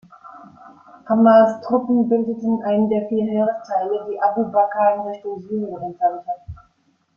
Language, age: German, 50-59